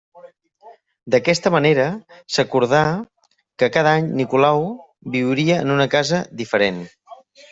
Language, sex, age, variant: Catalan, male, 40-49, Central